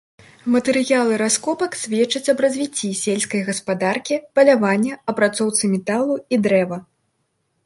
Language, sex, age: Belarusian, female, 19-29